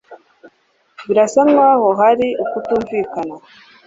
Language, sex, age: Kinyarwanda, female, 30-39